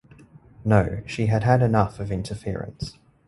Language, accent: English, Australian English